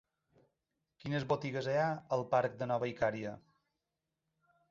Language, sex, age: Catalan, male, 40-49